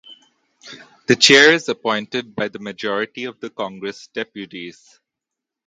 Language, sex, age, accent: English, male, 19-29, India and South Asia (India, Pakistan, Sri Lanka)